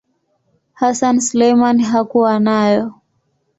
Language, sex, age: Swahili, female, 19-29